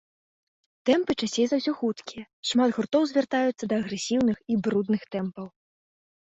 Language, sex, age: Belarusian, female, 19-29